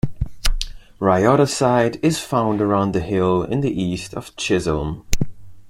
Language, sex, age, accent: English, male, 19-29, United States English